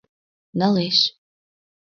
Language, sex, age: Mari, female, under 19